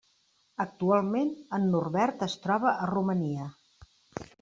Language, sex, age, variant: Catalan, female, 50-59, Central